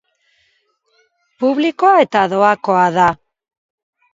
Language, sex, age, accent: Basque, female, 40-49, Erdialdekoa edo Nafarra (Gipuzkoa, Nafarroa)